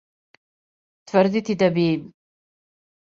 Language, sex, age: Serbian, female, 50-59